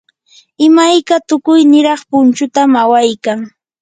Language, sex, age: Yanahuanca Pasco Quechua, female, 19-29